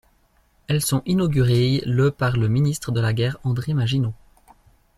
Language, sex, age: French, male, 30-39